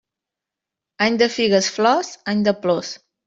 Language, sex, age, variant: Catalan, female, 19-29, Central